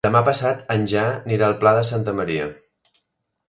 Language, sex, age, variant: Catalan, male, 19-29, Central